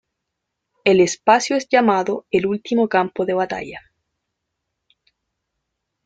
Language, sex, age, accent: Spanish, female, 19-29, Chileno: Chile, Cuyo